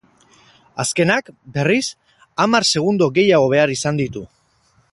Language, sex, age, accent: Basque, male, 30-39, Mendebalekoa (Araba, Bizkaia, Gipuzkoako mendebaleko herri batzuk)